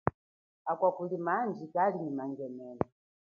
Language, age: Chokwe, 40-49